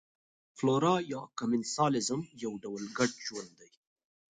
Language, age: Pashto, 19-29